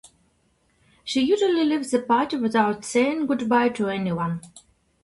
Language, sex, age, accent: English, female, 30-39, Russian